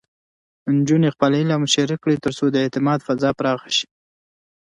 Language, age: Pashto, 19-29